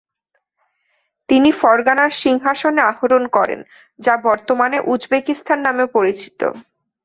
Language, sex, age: Bengali, female, 19-29